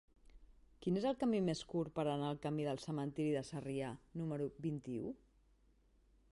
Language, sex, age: Catalan, female, 40-49